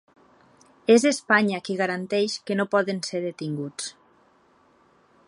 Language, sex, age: Catalan, female, 30-39